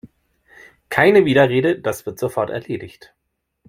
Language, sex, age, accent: German, male, 30-39, Deutschland Deutsch